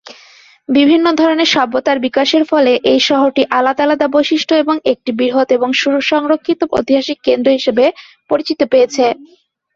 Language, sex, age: Bengali, female, 19-29